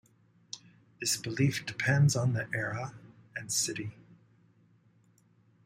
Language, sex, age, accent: English, male, 50-59, United States English